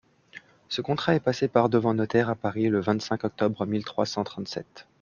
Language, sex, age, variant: French, male, 19-29, Français de métropole